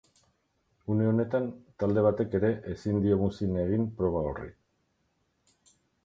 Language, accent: Basque, Erdialdekoa edo Nafarra (Gipuzkoa, Nafarroa)